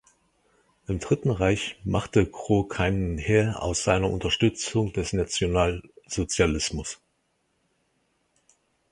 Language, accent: German, Deutschland Deutsch